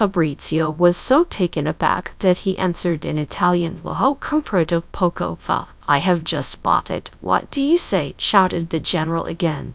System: TTS, GradTTS